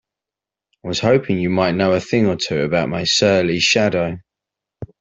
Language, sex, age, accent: English, male, 30-39, England English